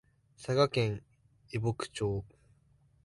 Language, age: Japanese, 19-29